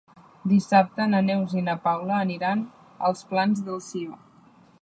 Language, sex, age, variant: Catalan, female, 30-39, Central